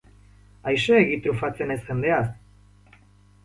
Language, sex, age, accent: Basque, male, 19-29, Erdialdekoa edo Nafarra (Gipuzkoa, Nafarroa)